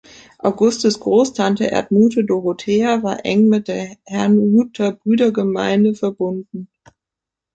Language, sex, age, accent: German, female, 19-29, Deutschland Deutsch